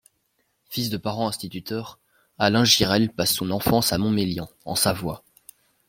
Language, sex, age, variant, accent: French, male, under 19, Français d'Europe, Français de Belgique